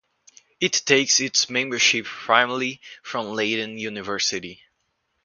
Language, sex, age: English, male, under 19